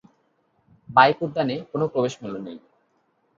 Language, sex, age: Bengali, male, 19-29